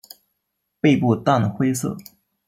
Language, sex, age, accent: Chinese, male, 19-29, 出生地：四川省